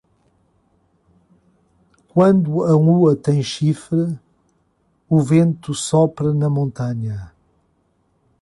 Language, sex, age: Portuguese, male, 40-49